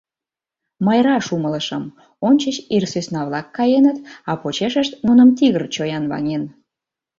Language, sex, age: Mari, female, 40-49